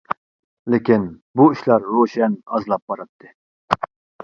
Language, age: Uyghur, 30-39